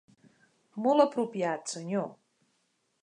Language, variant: Catalan, Central